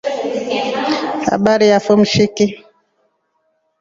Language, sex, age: Rombo, female, 40-49